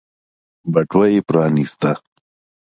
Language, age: Pashto, 19-29